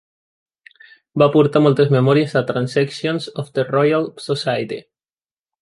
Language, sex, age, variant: Catalan, male, 19-29, Central